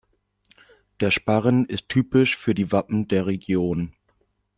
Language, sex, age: German, male, 19-29